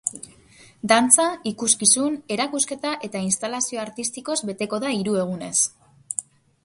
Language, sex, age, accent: Basque, female, 30-39, Mendebalekoa (Araba, Bizkaia, Gipuzkoako mendebaleko herri batzuk)